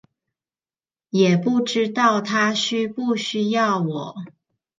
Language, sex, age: Chinese, female, 30-39